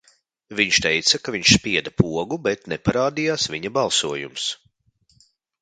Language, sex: Latvian, male